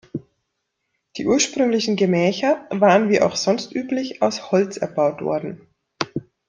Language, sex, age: German, female, 30-39